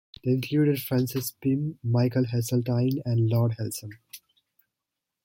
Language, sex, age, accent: English, male, 19-29, United States English